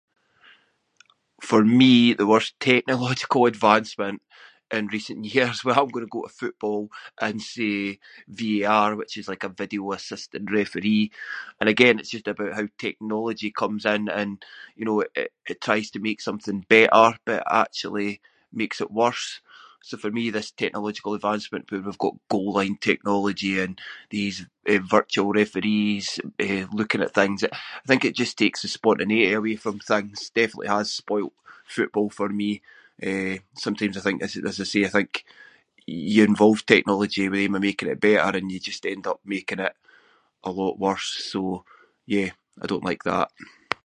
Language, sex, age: Scots, male, 40-49